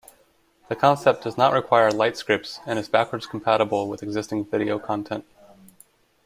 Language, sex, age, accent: English, male, 30-39, United States English